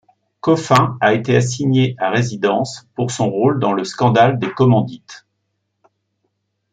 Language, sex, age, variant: French, male, 60-69, Français de métropole